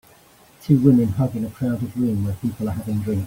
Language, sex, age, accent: English, male, 50-59, England English